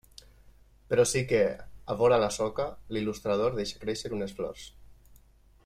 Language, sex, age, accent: Catalan, male, 30-39, valencià